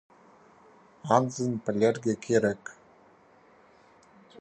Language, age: Khakas, 19-29